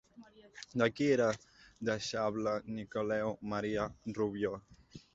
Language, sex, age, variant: Catalan, male, 19-29, Central